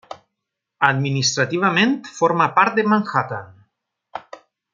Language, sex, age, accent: Catalan, male, 40-49, valencià